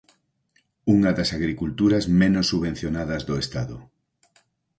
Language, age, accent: Galician, 50-59, Oriental (común en zona oriental)